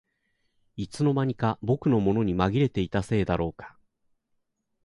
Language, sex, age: Japanese, male, 40-49